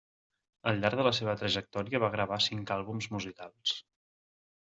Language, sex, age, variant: Catalan, male, 19-29, Central